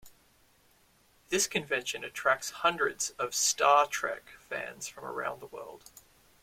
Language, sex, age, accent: English, male, 19-29, Australian English